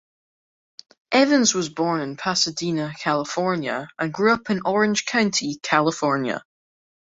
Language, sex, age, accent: English, male, under 19, Scottish English